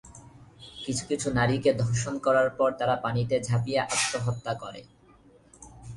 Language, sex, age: Bengali, male, 19-29